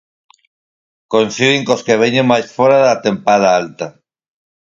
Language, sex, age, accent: Galician, male, 40-49, Normativo (estándar)